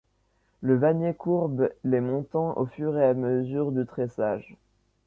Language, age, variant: French, under 19, Français de métropole